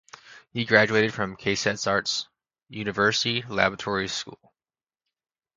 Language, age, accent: English, 19-29, United States English